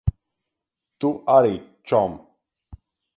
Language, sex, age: Latvian, male, 40-49